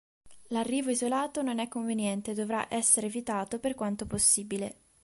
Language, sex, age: Italian, female, 19-29